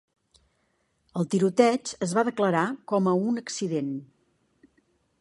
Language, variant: Catalan, Central